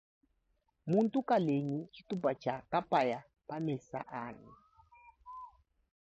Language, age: Luba-Lulua, 19-29